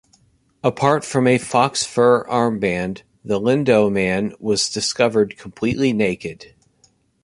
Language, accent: English, United States English